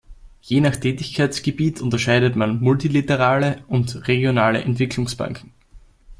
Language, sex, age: German, male, under 19